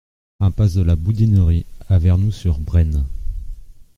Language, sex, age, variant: French, male, 40-49, Français de métropole